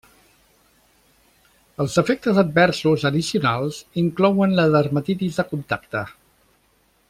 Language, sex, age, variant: Catalan, male, 60-69, Central